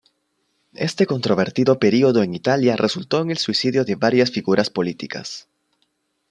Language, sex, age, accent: Spanish, male, 19-29, Andino-Pacífico: Colombia, Perú, Ecuador, oeste de Bolivia y Venezuela andina